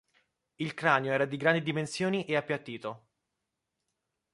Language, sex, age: Italian, male, 19-29